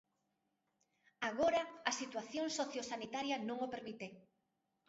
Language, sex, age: Galician, female, 30-39